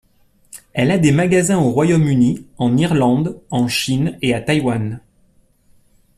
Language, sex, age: French, male, 40-49